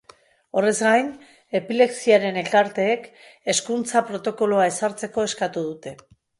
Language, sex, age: Basque, female, 50-59